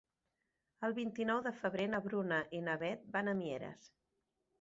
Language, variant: Catalan, Central